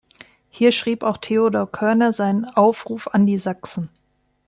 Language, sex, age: German, female, 30-39